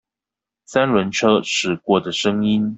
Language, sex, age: Chinese, male, 19-29